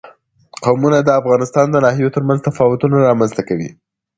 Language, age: Pashto, 19-29